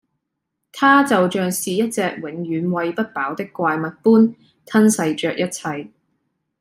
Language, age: Cantonese, 19-29